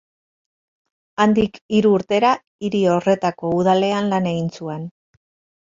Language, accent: Basque, Mendebalekoa (Araba, Bizkaia, Gipuzkoako mendebaleko herri batzuk)